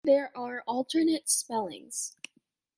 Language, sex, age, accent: English, female, under 19, United States English